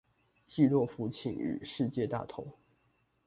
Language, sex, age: Chinese, male, 19-29